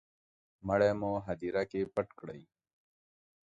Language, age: Pashto, 30-39